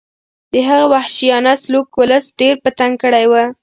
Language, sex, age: Pashto, female, 40-49